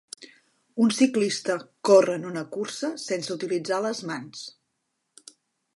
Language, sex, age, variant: Catalan, female, 40-49, Central